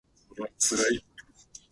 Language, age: Japanese, 30-39